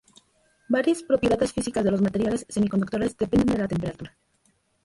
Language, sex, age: Spanish, female, 30-39